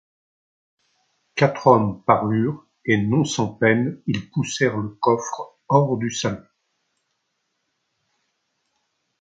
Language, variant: French, Français de métropole